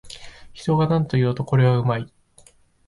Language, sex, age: Japanese, male, 19-29